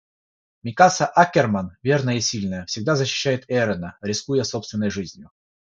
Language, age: Russian, 30-39